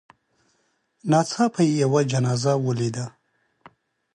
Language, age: Pashto, 30-39